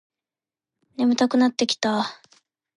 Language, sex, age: Japanese, female, under 19